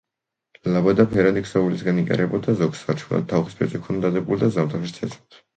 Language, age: Georgian, 19-29